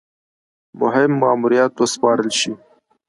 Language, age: Pashto, 30-39